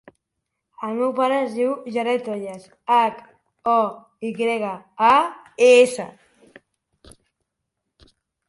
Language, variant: Catalan, Central